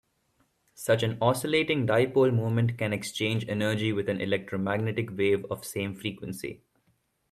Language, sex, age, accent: English, male, 19-29, India and South Asia (India, Pakistan, Sri Lanka)